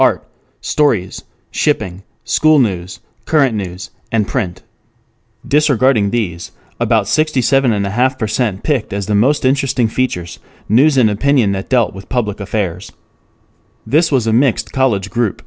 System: none